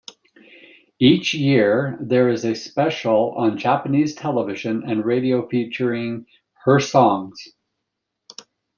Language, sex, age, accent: English, male, 50-59, United States English